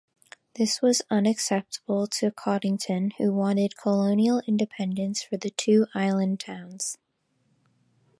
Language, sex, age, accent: English, female, under 19, United States English